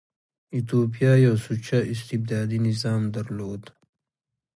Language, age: Pashto, 30-39